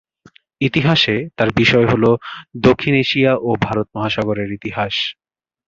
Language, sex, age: Bengali, male, 19-29